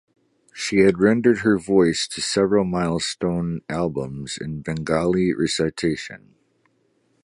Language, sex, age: English, male, 40-49